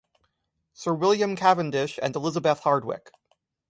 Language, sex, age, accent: English, male, 30-39, United States English